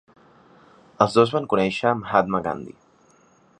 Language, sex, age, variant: Catalan, male, 19-29, Central